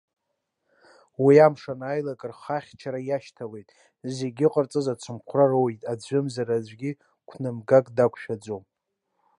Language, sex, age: Abkhazian, male, 19-29